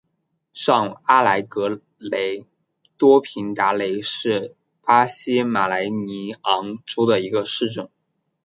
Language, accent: Chinese, 出生地：浙江省